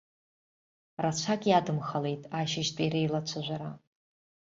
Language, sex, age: Abkhazian, female, 40-49